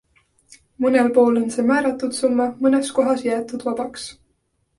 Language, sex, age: Estonian, female, 19-29